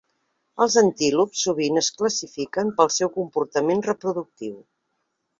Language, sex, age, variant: Catalan, female, 50-59, Central